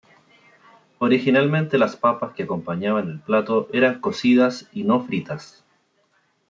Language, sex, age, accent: Spanish, male, 30-39, Chileno: Chile, Cuyo